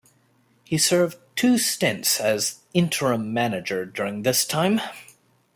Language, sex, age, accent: English, male, 30-39, United States English